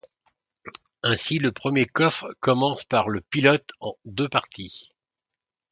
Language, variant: French, Français de métropole